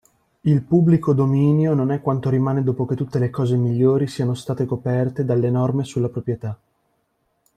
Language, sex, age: Italian, male, 19-29